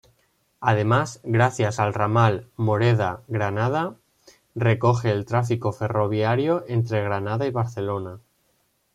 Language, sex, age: Spanish, male, 19-29